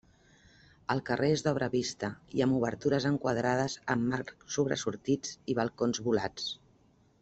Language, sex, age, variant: Catalan, female, 50-59, Central